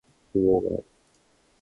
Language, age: Japanese, under 19